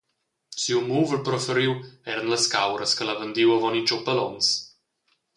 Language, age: Romansh, 19-29